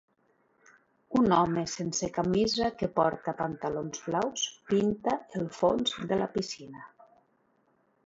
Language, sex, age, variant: Catalan, female, 40-49, Nord-Occidental